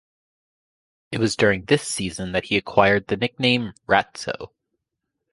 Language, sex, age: English, female, 19-29